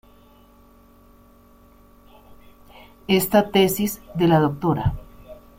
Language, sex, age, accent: Spanish, female, 50-59, Andino-Pacífico: Colombia, Perú, Ecuador, oeste de Bolivia y Venezuela andina